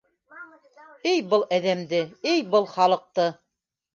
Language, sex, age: Bashkir, female, 60-69